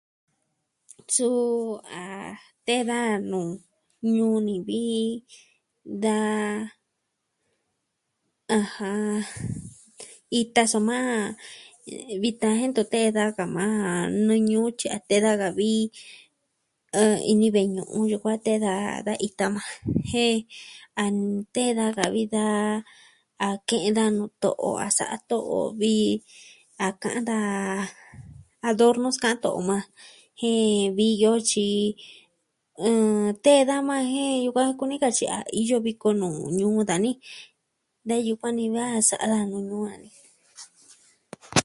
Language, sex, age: Southwestern Tlaxiaco Mixtec, female, 19-29